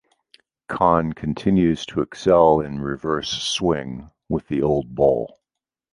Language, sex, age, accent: English, male, 50-59, United States English